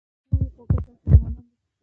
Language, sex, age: Pashto, female, 19-29